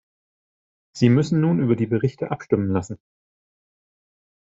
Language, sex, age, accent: German, male, 30-39, Deutschland Deutsch